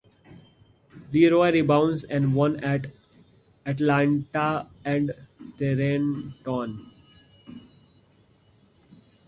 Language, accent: English, India and South Asia (India, Pakistan, Sri Lanka)